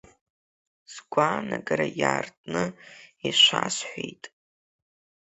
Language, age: Abkhazian, under 19